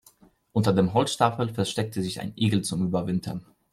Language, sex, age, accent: German, male, 30-39, Polnisch Deutsch